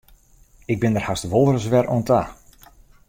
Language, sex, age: Western Frisian, male, 50-59